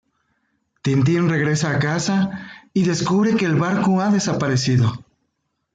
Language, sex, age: Spanish, male, 40-49